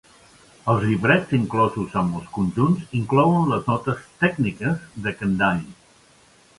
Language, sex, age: Catalan, male, 60-69